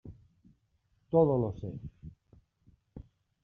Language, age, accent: Spanish, 40-49, España: Norte peninsular (Asturias, Castilla y León, Cantabria, País Vasco, Navarra, Aragón, La Rioja, Guadalajara, Cuenca)